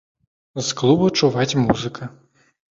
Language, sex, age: Belarusian, male, under 19